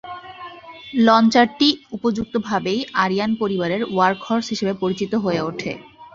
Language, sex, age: Bengali, female, 19-29